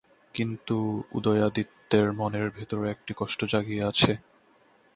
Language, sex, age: Bengali, male, 19-29